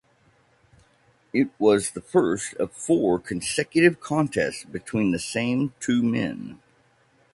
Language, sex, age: English, male, 40-49